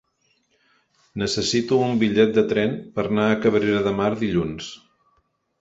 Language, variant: Catalan, Central